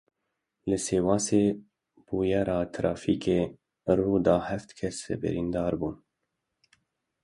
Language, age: Kurdish, 30-39